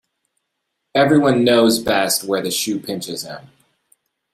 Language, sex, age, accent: English, male, 19-29, United States English